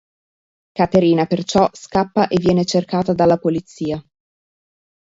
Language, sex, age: Italian, female, 30-39